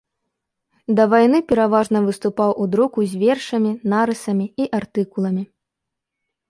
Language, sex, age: Belarusian, female, 19-29